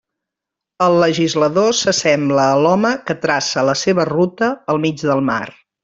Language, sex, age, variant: Catalan, female, 50-59, Central